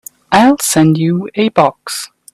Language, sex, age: English, male, 19-29